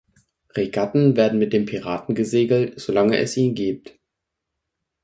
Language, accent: German, Deutschland Deutsch